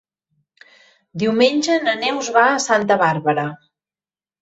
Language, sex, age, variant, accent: Catalan, female, 50-59, Central, central